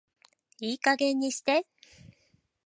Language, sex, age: Japanese, female, 50-59